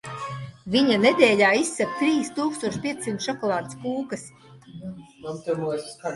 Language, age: Latvian, 60-69